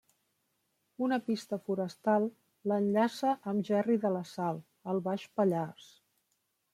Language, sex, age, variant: Catalan, female, 50-59, Central